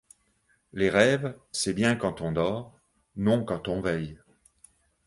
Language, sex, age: French, male, 60-69